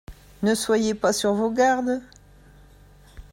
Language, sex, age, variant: French, female, 60-69, Français de métropole